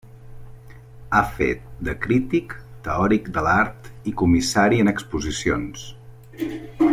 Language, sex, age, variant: Catalan, male, 40-49, Central